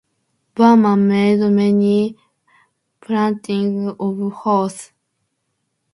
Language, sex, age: English, female, under 19